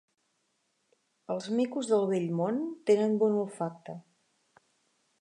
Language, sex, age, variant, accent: Catalan, female, 50-59, Central, gironí